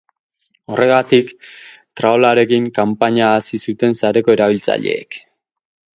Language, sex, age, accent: Basque, male, 30-39, Erdialdekoa edo Nafarra (Gipuzkoa, Nafarroa)